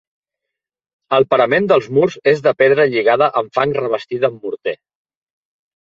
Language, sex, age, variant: Catalan, male, 30-39, Central